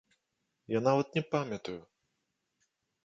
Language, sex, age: Belarusian, male, 40-49